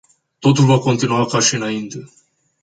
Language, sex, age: Romanian, male, 19-29